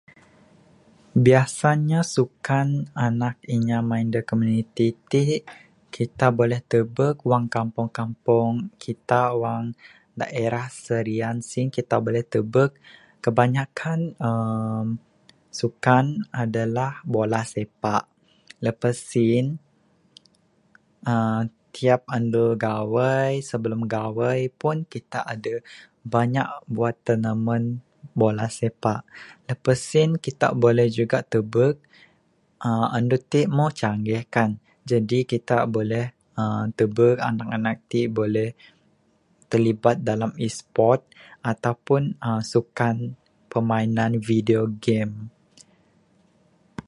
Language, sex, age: Bukar-Sadung Bidayuh, male, 19-29